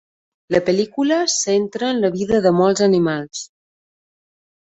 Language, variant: Catalan, Balear